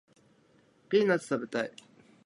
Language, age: Japanese, 30-39